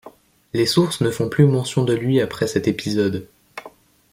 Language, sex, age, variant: French, male, under 19, Français de métropole